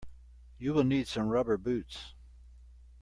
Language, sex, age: English, male, 70-79